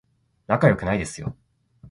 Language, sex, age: Japanese, male, 19-29